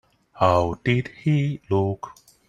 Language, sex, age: English, male, 30-39